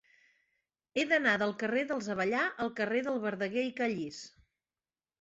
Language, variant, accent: Catalan, Central, central